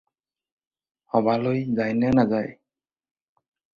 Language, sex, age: Assamese, male, 19-29